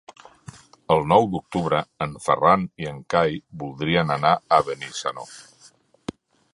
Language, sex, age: Catalan, male, 50-59